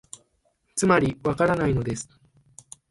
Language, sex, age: Japanese, male, 19-29